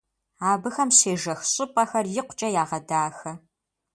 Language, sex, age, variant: Kabardian, female, 30-39, Адыгэбзэ (Къэбэрдей, Кирил, псоми зэдай)